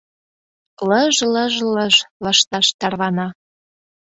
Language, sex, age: Mari, female, 30-39